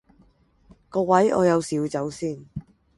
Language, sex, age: Cantonese, female, 19-29